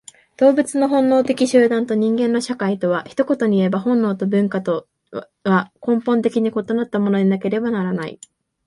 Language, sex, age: Japanese, female, 19-29